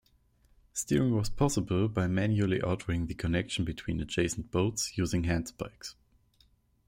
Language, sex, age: English, male, 19-29